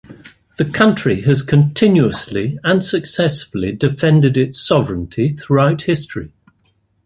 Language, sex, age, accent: English, male, 60-69, England English